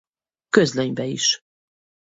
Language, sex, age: Hungarian, female, 50-59